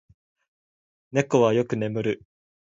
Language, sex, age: Japanese, male, 19-29